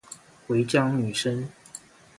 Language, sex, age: Chinese, male, 19-29